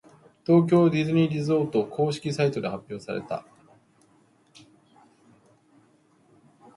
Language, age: Japanese, 30-39